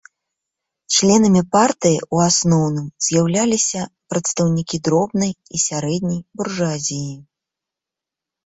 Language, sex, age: Belarusian, female, 30-39